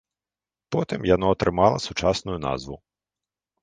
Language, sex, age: Belarusian, male, 30-39